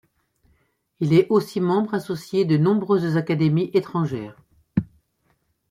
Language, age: French, 60-69